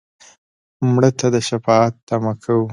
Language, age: Pashto, 19-29